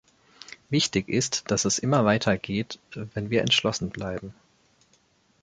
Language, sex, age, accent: German, male, 19-29, Deutschland Deutsch